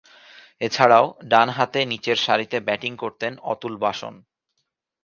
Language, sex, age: Bengali, male, 19-29